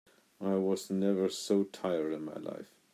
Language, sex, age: English, male, 40-49